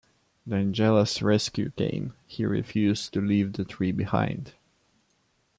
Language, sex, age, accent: English, male, 19-29, England English